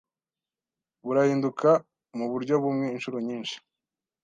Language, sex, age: Kinyarwanda, male, 19-29